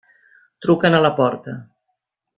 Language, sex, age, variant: Catalan, female, 50-59, Central